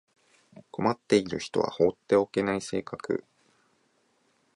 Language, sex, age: Japanese, male, 19-29